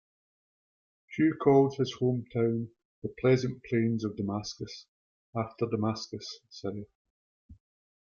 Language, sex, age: English, male, 40-49